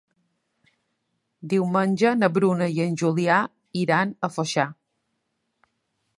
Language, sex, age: Catalan, female, 40-49